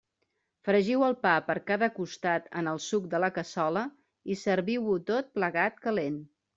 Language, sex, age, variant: Catalan, female, 40-49, Central